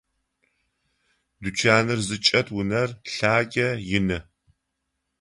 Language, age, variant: Adyghe, 60-69, Адыгабзэ (Кирил, пстэумэ зэдыряе)